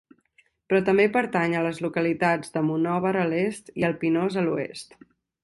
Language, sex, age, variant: Catalan, female, 19-29, Central